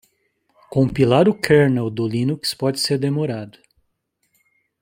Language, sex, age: Portuguese, male, 40-49